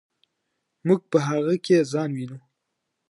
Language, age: Pashto, 19-29